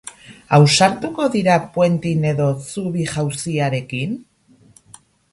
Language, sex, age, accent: Basque, female, 50-59, Erdialdekoa edo Nafarra (Gipuzkoa, Nafarroa)